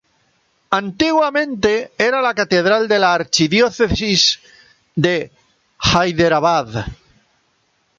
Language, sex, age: Spanish, female, 70-79